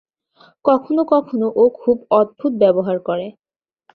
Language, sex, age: Bengali, female, 19-29